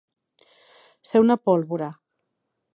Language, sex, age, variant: Catalan, female, 40-49, Central